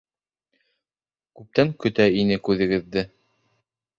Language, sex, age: Bashkir, male, 30-39